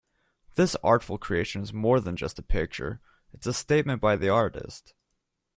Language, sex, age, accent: English, male, 19-29, United States English